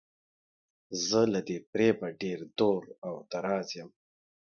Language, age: Pashto, 19-29